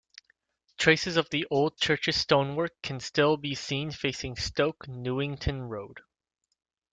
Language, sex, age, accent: English, male, 19-29, United States English